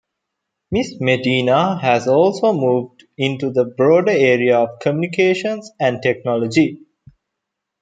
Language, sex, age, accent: English, male, 19-29, India and South Asia (India, Pakistan, Sri Lanka)